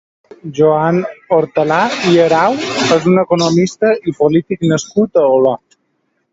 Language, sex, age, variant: Catalan, male, 30-39, Balear